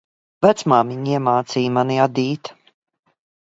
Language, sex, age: Latvian, female, 50-59